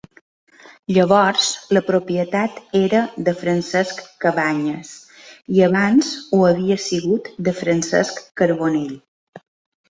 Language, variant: Catalan, Balear